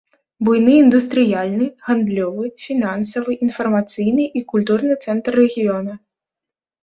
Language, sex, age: Belarusian, female, under 19